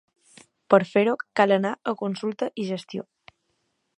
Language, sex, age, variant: Catalan, female, 19-29, Balear